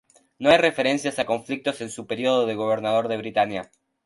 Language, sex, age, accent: Spanish, male, under 19, Rioplatense: Argentina, Uruguay, este de Bolivia, Paraguay